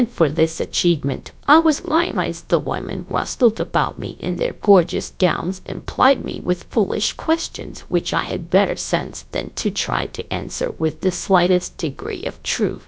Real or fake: fake